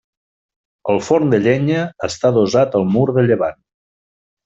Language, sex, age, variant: Catalan, male, 40-49, Nord-Occidental